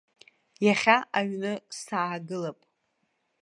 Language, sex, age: Abkhazian, female, under 19